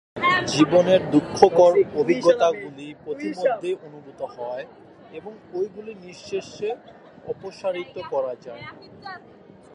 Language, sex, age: Bengali, male, 19-29